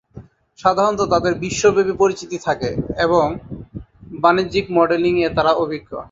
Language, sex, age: Bengali, male, 30-39